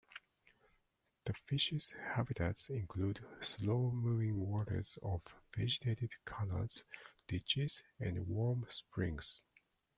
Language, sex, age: English, male, 40-49